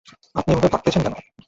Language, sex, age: Bengali, male, 19-29